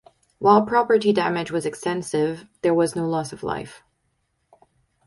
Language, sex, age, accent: English, female, 19-29, United States English